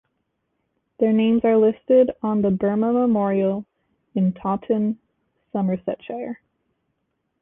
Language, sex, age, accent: English, female, 19-29, United States English